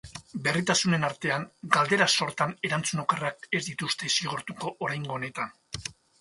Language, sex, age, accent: Basque, male, 60-69, Mendebalekoa (Araba, Bizkaia, Gipuzkoako mendebaleko herri batzuk)